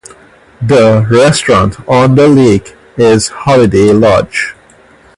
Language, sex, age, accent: English, male, 40-49, West Indies and Bermuda (Bahamas, Bermuda, Jamaica, Trinidad)